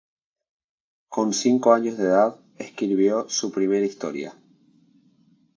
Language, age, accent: Spanish, 19-29, Rioplatense: Argentina, Uruguay, este de Bolivia, Paraguay